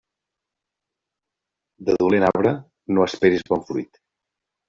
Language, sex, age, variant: Catalan, male, 50-59, Central